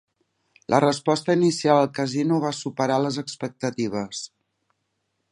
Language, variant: Catalan, Central